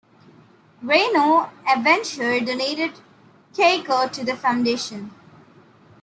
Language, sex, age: English, female, under 19